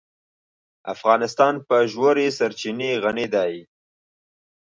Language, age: Pashto, 19-29